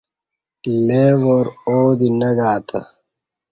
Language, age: Kati, 19-29